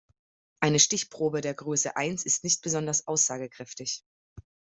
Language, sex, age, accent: German, female, 30-39, Deutschland Deutsch